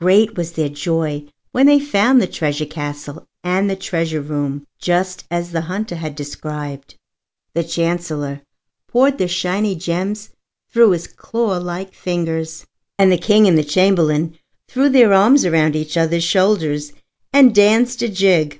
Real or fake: real